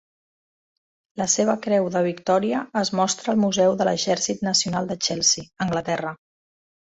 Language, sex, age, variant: Catalan, female, 40-49, Central